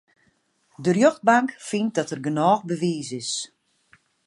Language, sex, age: Western Frisian, female, 40-49